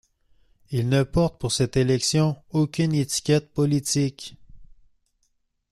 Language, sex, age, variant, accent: French, male, 19-29, Français d'Amérique du Nord, Français du Canada